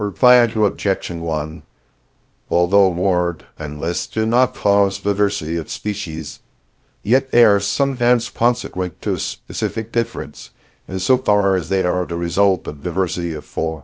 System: TTS, VITS